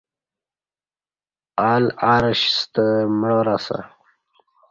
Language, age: Kati, 19-29